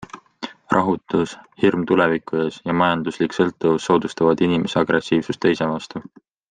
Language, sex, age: Estonian, male, 19-29